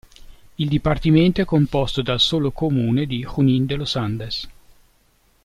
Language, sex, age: Italian, male, 40-49